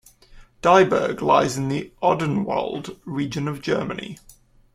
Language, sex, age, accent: English, male, 19-29, England English